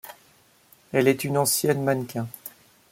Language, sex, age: French, male, 40-49